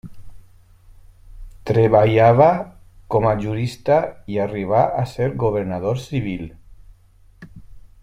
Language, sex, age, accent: Catalan, male, 40-49, valencià